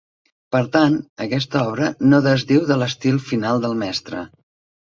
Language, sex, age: Catalan, female, 60-69